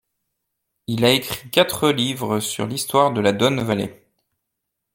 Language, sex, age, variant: French, male, 30-39, Français de métropole